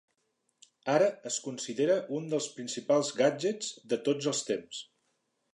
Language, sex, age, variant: Catalan, male, 50-59, Central